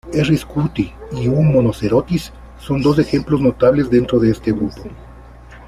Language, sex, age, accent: Spanish, male, 40-49, Andino-Pacífico: Colombia, Perú, Ecuador, oeste de Bolivia y Venezuela andina